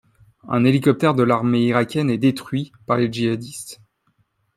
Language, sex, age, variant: French, male, 19-29, Français de métropole